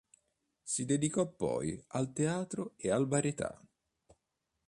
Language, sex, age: Italian, male, 30-39